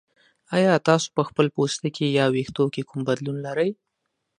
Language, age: Pashto, 19-29